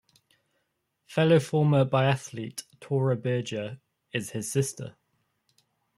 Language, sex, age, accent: English, male, 19-29, England English